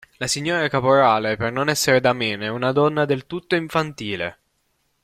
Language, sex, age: Italian, male, 19-29